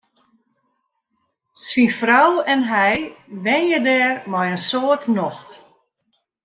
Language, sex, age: Western Frisian, female, 50-59